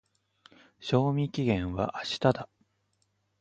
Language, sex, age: Japanese, male, 30-39